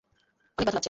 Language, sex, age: Bengali, female, 19-29